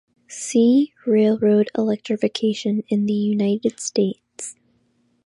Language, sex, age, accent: English, female, under 19, United States English